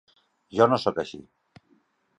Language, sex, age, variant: Catalan, male, 50-59, Central